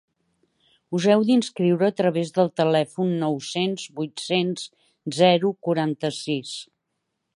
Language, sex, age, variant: Catalan, female, 60-69, Central